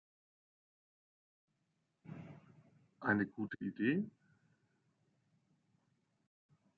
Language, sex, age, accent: German, male, 40-49, Deutschland Deutsch